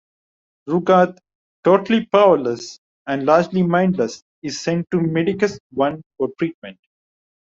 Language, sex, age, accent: English, male, 19-29, India and South Asia (India, Pakistan, Sri Lanka)